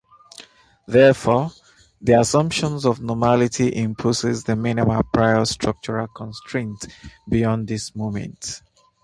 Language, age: English, 30-39